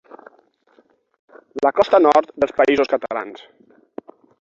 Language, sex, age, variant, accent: Catalan, male, 30-39, Nord-Occidental, nord-occidental; Lleida